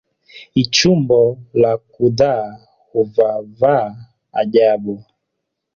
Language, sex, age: Swahili, male, 30-39